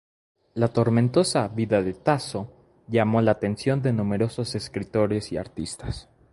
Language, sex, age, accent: Spanish, male, 19-29, México